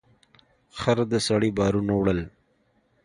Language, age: Pashto, 30-39